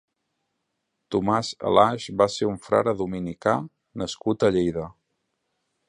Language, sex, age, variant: Catalan, male, 30-39, Central